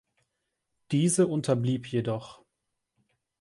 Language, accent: German, Deutschland Deutsch